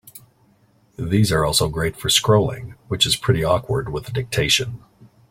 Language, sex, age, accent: English, male, 40-49, United States English